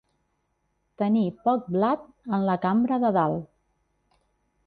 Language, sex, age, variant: Catalan, female, 40-49, Central